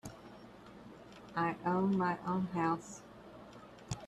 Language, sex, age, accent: English, female, 40-49, United States English